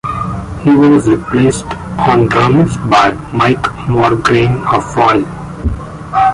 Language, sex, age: English, male, 19-29